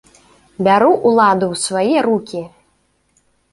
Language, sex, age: Belarusian, female, 19-29